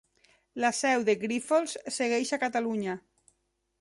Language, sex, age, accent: Catalan, female, 40-49, valencià